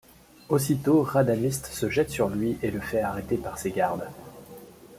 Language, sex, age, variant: French, male, 30-39, Français de métropole